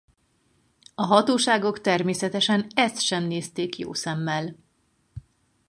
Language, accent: Hungarian, budapesti